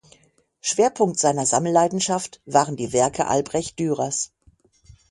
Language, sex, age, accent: German, female, 50-59, Deutschland Deutsch